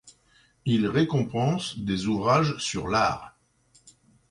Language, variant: French, Français de métropole